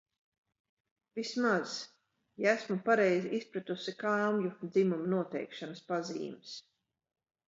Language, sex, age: Latvian, female, 50-59